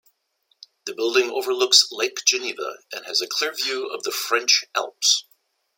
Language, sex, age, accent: English, male, 60-69, United States English